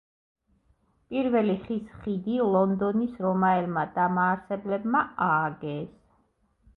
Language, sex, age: Georgian, female, 30-39